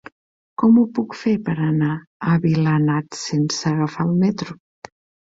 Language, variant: Catalan, Septentrional